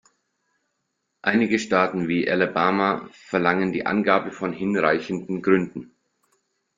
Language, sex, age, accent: German, male, 40-49, Deutschland Deutsch